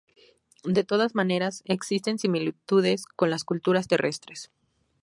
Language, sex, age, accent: Spanish, female, 19-29, México